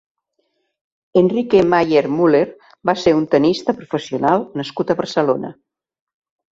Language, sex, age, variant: Catalan, female, 70-79, Central